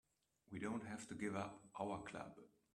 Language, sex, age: English, male, 50-59